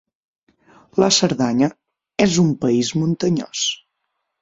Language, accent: Catalan, central; septentrional